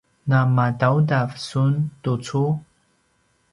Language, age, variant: Paiwan, 30-39, pinayuanan a kinaikacedasan (東排灣語)